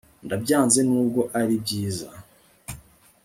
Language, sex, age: Kinyarwanda, female, 30-39